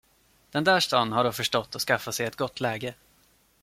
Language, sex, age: Swedish, male, 19-29